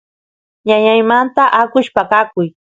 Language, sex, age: Santiago del Estero Quichua, female, 19-29